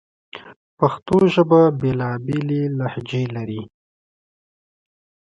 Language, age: Pashto, 19-29